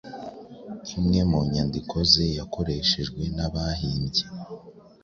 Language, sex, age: Kinyarwanda, male, 19-29